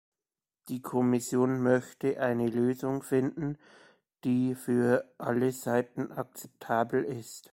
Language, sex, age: German, male, 19-29